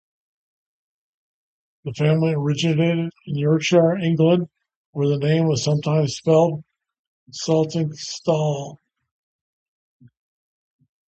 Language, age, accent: English, 60-69, United States English